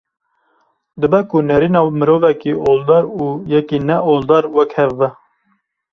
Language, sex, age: Kurdish, male, 30-39